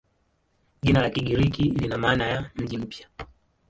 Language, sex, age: Swahili, male, 19-29